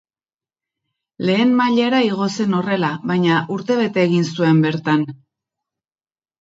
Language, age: Basque, 50-59